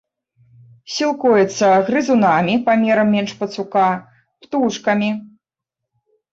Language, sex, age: Belarusian, female, 30-39